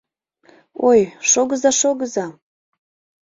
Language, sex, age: Mari, female, 19-29